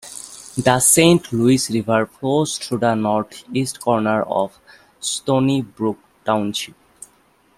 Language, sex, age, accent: English, male, 19-29, India and South Asia (India, Pakistan, Sri Lanka)